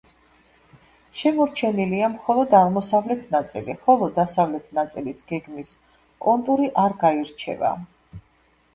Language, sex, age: Georgian, female, 50-59